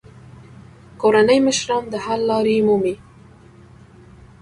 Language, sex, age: Pashto, female, 19-29